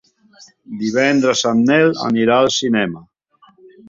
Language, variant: Catalan, Central